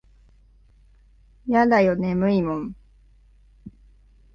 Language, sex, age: Japanese, female, 19-29